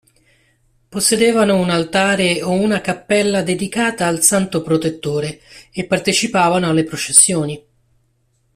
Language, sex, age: Italian, male, 30-39